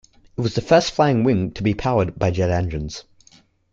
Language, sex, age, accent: English, male, under 19, Australian English